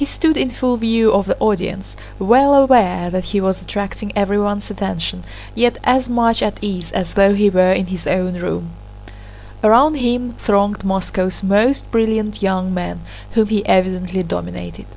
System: none